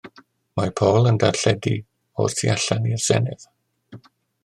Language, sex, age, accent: Welsh, male, 60-69, Y Deyrnas Unedig Cymraeg